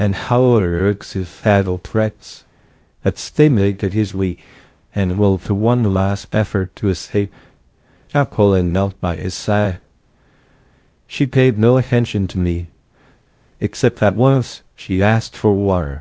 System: TTS, VITS